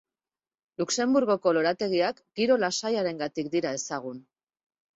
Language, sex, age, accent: Basque, female, 50-59, Mendebalekoa (Araba, Bizkaia, Gipuzkoako mendebaleko herri batzuk)